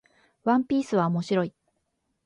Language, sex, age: Japanese, female, 40-49